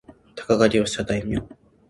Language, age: Japanese, 19-29